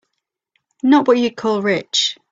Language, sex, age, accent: English, female, 30-39, England English